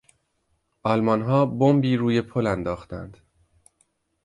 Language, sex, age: Persian, male, 40-49